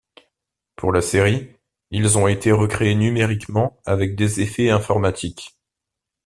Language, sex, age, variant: French, male, 30-39, Français de métropole